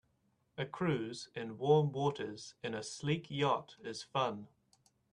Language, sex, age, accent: English, male, 19-29, New Zealand English